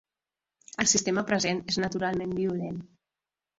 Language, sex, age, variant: Catalan, female, 50-59, Central